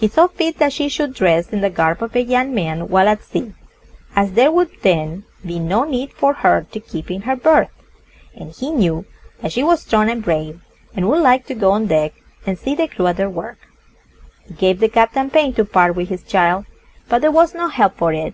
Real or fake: real